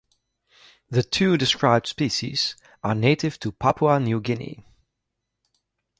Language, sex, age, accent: English, male, 30-39, England English